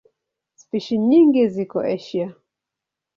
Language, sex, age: Swahili, female, 50-59